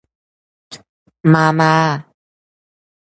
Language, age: Thai, 19-29